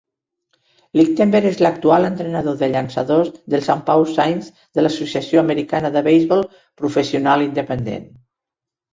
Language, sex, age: Catalan, female, 60-69